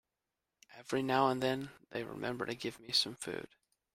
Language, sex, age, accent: English, male, under 19, United States English